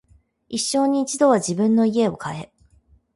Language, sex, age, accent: Japanese, female, 30-39, 標準語